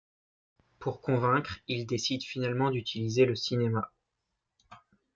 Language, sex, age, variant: French, male, 19-29, Français de métropole